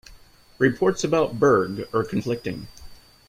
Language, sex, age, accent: English, male, 40-49, United States English